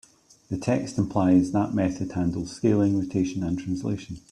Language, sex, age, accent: English, male, 50-59, Scottish English